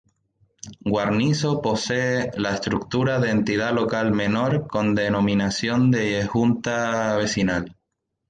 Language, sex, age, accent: Spanish, male, 19-29, España: Islas Canarias